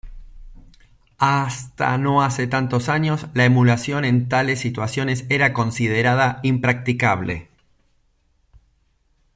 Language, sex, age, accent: Spanish, male, 40-49, Rioplatense: Argentina, Uruguay, este de Bolivia, Paraguay